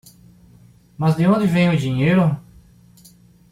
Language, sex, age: Portuguese, male, 40-49